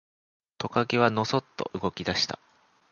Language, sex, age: Japanese, male, 19-29